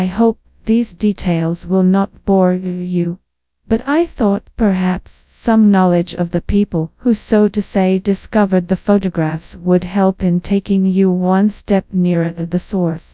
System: TTS, FastPitch